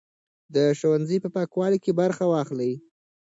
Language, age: Pashto, under 19